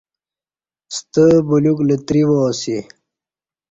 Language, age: Kati, 19-29